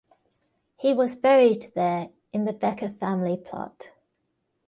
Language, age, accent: English, 30-39, Australian English